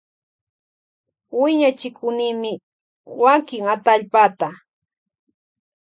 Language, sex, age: Loja Highland Quichua, female, 40-49